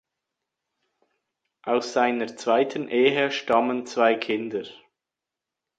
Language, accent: German, Schweizerdeutsch